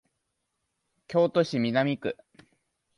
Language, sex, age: Japanese, male, 19-29